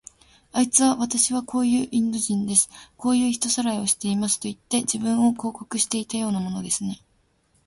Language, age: Japanese, 19-29